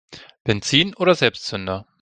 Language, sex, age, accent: German, male, 30-39, Deutschland Deutsch